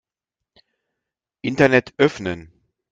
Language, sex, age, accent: German, male, 40-49, Deutschland Deutsch